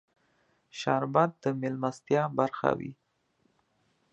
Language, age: Pashto, 30-39